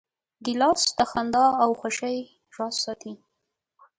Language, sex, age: Pashto, female, 19-29